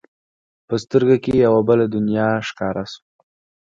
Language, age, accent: Pashto, 19-29, معیاري پښتو